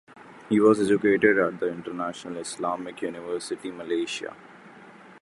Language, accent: English, India and South Asia (India, Pakistan, Sri Lanka)